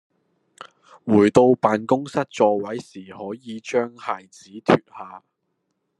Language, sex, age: Cantonese, male, 19-29